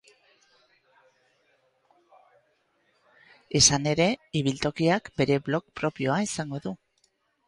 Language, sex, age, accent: Basque, female, 50-59, Erdialdekoa edo Nafarra (Gipuzkoa, Nafarroa)